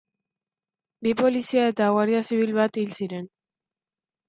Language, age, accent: Basque, under 19, Mendebalekoa (Araba, Bizkaia, Gipuzkoako mendebaleko herri batzuk)